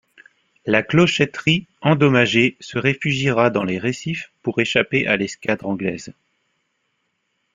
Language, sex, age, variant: French, male, 30-39, Français de métropole